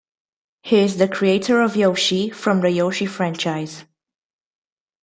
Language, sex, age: English, female, under 19